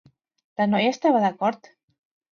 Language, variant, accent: Catalan, Central, central